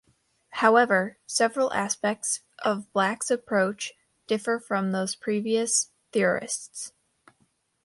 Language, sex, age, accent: English, female, under 19, United States English